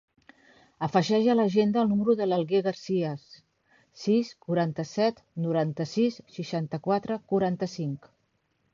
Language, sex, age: Catalan, female, 50-59